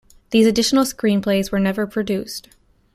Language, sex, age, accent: English, female, 19-29, United States English